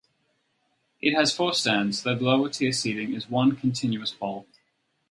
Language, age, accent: English, 30-39, Australian English